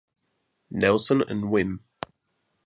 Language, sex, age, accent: English, male, 40-49, England English